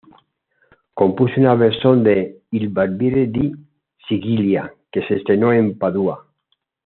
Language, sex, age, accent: Spanish, male, 50-59, España: Centro-Sur peninsular (Madrid, Toledo, Castilla-La Mancha)